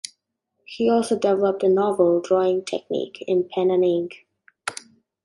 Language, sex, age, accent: English, female, under 19, Australian English